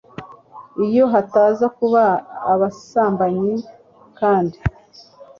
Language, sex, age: Kinyarwanda, female, 40-49